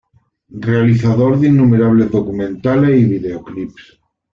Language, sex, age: Spanish, male, 50-59